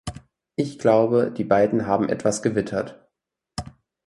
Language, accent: German, Deutschland Deutsch